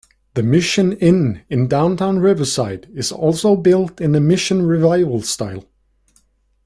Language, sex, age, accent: English, male, 19-29, United States English